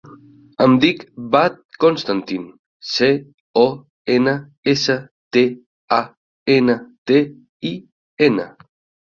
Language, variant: Catalan, Septentrional